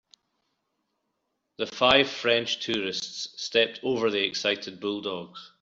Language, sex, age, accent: English, male, 50-59, Scottish English